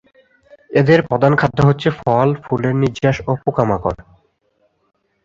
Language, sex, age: Bengali, male, 19-29